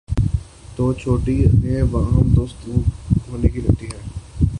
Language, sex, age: Urdu, male, 19-29